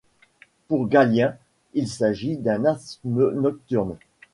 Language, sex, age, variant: French, male, 40-49, Français de métropole